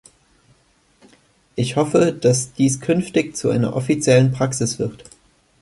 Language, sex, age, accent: German, male, 19-29, Deutschland Deutsch